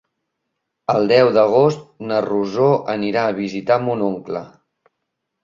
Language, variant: Catalan, Central